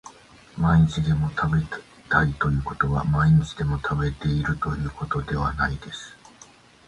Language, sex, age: Japanese, male, 50-59